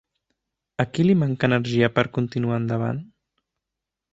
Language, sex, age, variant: Catalan, male, 19-29, Central